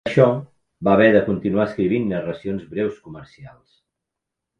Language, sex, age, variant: Catalan, male, 50-59, Central